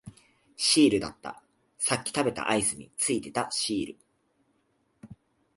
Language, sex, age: Japanese, male, under 19